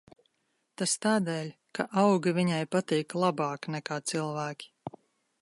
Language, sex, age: Latvian, female, 30-39